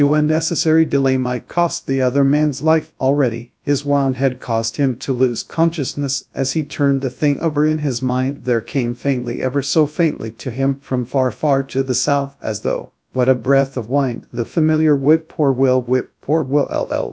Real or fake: fake